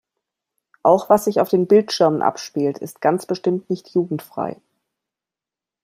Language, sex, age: German, female, 40-49